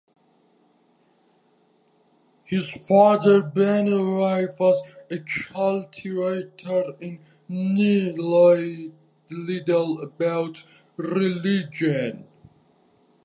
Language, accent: English, United States English